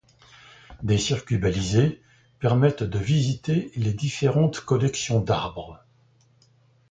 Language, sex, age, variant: French, male, 70-79, Français de métropole